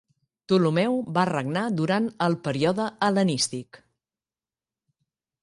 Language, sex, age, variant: Catalan, female, 50-59, Central